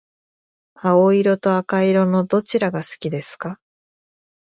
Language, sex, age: Japanese, female, 30-39